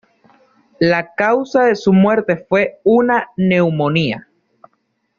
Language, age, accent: Spanish, 50-59, Caribe: Cuba, Venezuela, Puerto Rico, República Dominicana, Panamá, Colombia caribeña, México caribeño, Costa del golfo de México